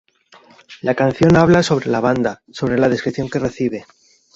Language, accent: Spanish, España: Centro-Sur peninsular (Madrid, Toledo, Castilla-La Mancha)